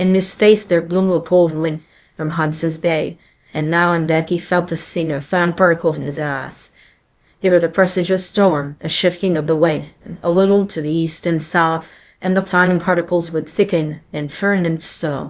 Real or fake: fake